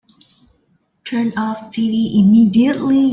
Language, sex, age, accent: English, female, 19-29, Malaysian English